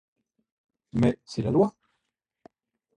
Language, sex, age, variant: French, male, 60-69, Français de métropole